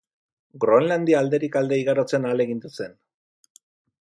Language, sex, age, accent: Basque, male, 40-49, Mendebalekoa (Araba, Bizkaia, Gipuzkoako mendebaleko herri batzuk)